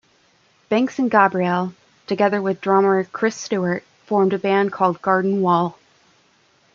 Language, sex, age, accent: English, female, 19-29, United States English